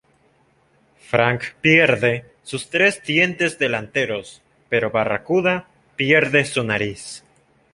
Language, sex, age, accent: Spanish, male, 19-29, México